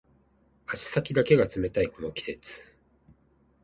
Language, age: Japanese, 30-39